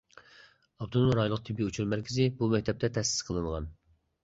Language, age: Uyghur, 30-39